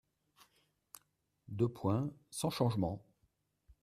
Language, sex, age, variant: French, male, 50-59, Français de métropole